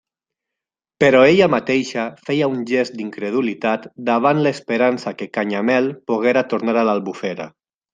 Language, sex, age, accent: Catalan, male, 19-29, valencià